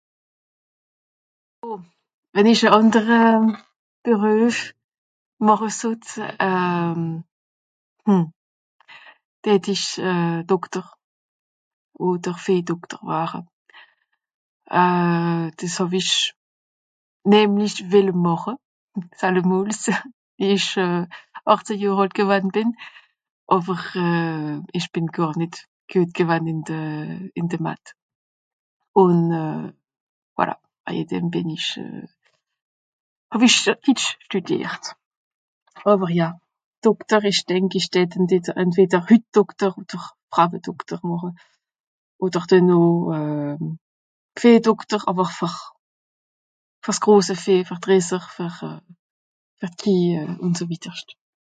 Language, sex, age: Swiss German, female, 30-39